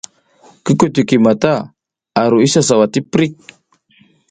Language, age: South Giziga, 30-39